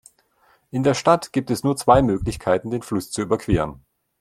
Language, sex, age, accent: German, male, 40-49, Deutschland Deutsch